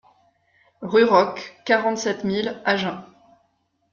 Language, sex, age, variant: French, female, 40-49, Français de métropole